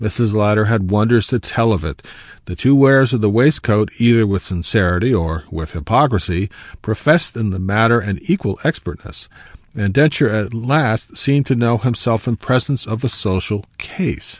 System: none